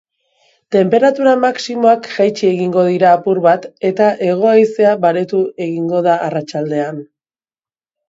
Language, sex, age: Basque, female, 40-49